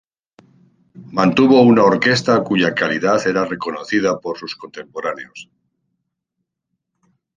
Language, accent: Spanish, España: Centro-Sur peninsular (Madrid, Toledo, Castilla-La Mancha)